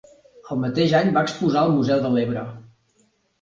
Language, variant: Catalan, Central